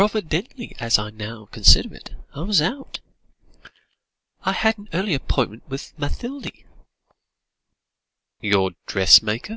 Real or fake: real